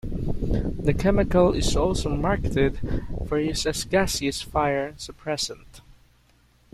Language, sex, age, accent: English, male, under 19, Filipino